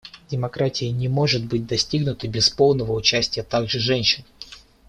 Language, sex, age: Russian, male, under 19